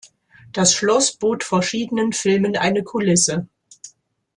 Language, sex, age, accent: German, female, 50-59, Deutschland Deutsch